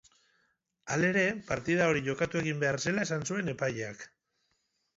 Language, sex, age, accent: Basque, male, 30-39, Mendebalekoa (Araba, Bizkaia, Gipuzkoako mendebaleko herri batzuk)